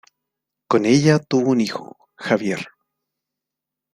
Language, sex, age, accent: Spanish, male, 40-49, Chileno: Chile, Cuyo